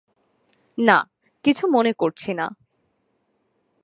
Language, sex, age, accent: Bengali, female, 19-29, প্রমিত